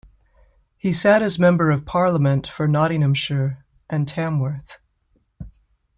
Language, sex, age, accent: English, female, 30-39, United States English